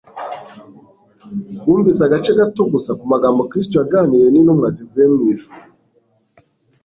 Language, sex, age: Kinyarwanda, male, 19-29